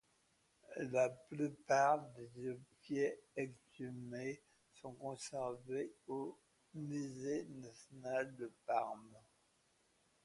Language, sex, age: French, male, 60-69